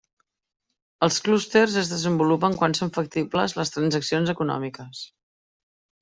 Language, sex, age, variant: Catalan, female, 50-59, Central